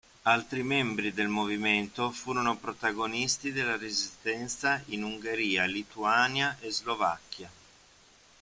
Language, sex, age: Italian, male, 50-59